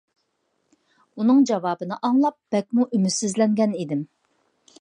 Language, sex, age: Uyghur, female, 40-49